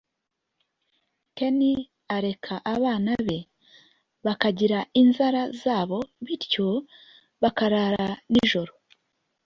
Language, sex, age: Kinyarwanda, female, 30-39